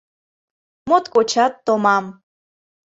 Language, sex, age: Mari, female, 19-29